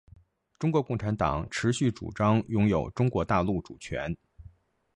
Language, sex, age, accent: Chinese, male, 40-49, 出生地：北京市